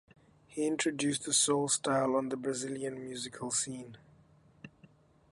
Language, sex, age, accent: English, male, 19-29, Southern African (South Africa, Zimbabwe, Namibia)